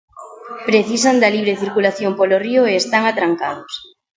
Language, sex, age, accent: Galician, female, 40-49, Central (gheada)